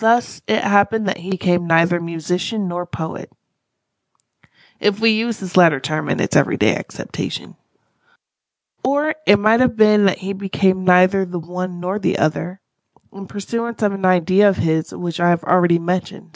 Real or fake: real